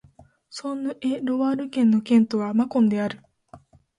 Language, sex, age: Japanese, female, 19-29